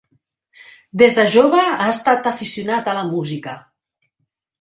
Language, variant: Catalan, Central